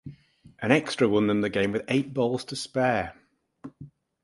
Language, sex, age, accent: English, male, 60-69, England English